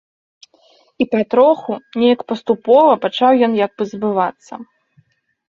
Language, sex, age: Belarusian, female, 19-29